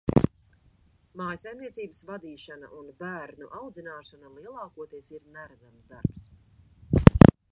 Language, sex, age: Latvian, female, 30-39